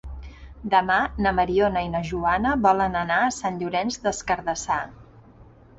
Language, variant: Catalan, Central